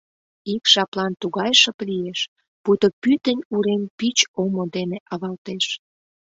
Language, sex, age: Mari, female, 30-39